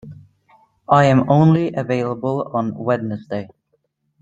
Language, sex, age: English, male, under 19